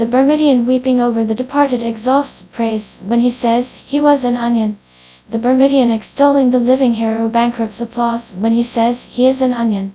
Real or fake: fake